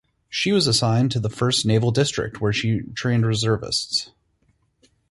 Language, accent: English, United States English